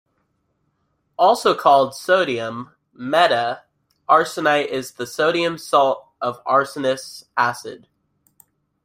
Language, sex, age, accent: English, male, under 19, United States English